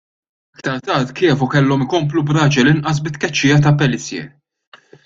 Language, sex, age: Maltese, male, 30-39